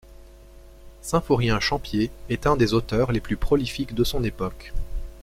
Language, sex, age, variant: French, male, 19-29, Français de métropole